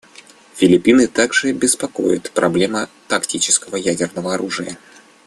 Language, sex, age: Russian, male, 19-29